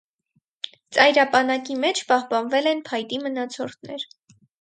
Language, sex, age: Armenian, female, under 19